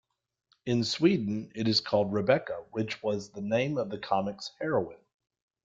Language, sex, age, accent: English, male, 40-49, United States English